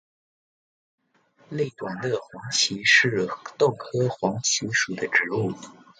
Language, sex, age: Chinese, male, under 19